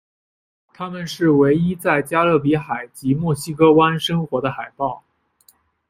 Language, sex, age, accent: Chinese, male, 19-29, 出生地：江苏省